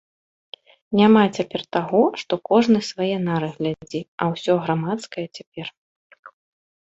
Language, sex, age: Belarusian, female, 30-39